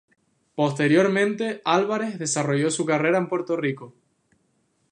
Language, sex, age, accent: Spanish, male, 19-29, España: Islas Canarias